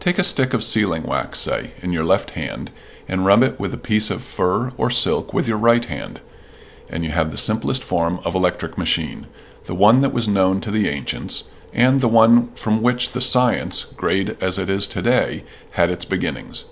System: none